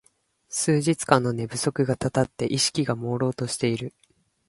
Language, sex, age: Japanese, male, 19-29